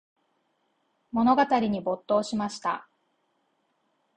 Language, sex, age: Japanese, female, 40-49